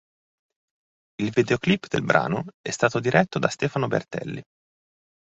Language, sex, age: Italian, male, 40-49